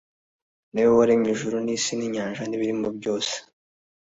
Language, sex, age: Kinyarwanda, male, 19-29